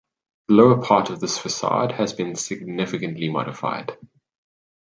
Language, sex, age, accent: English, male, 19-29, Southern African (South Africa, Zimbabwe, Namibia)